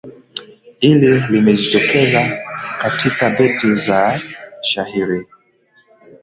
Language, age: Swahili, 19-29